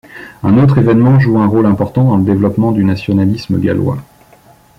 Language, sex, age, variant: French, male, 30-39, Français de métropole